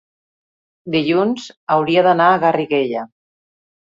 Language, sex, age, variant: Catalan, female, 40-49, Central